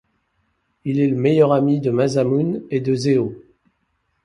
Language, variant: French, Français de métropole